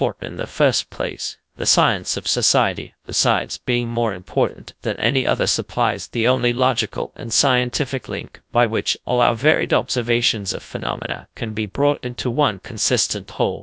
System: TTS, GradTTS